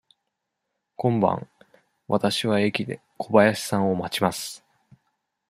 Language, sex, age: Japanese, male, 19-29